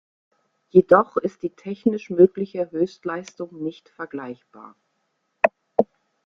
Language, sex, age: German, female, 50-59